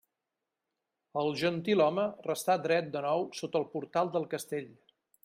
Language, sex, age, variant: Catalan, male, 50-59, Central